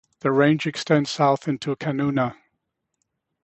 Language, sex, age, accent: English, male, 60-69, United States English